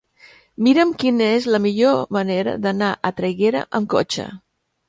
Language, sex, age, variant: Catalan, female, 70-79, Central